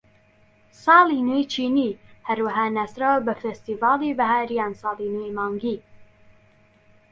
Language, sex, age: Central Kurdish, male, 40-49